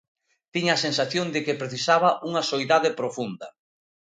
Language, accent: Galician, Oriental (común en zona oriental)